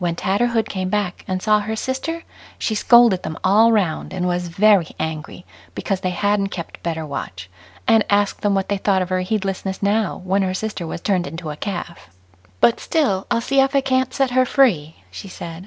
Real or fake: real